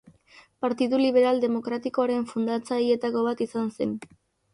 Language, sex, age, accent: Basque, female, 19-29, Mendebalekoa (Araba, Bizkaia, Gipuzkoako mendebaleko herri batzuk)